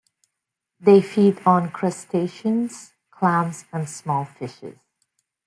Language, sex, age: English, female, 40-49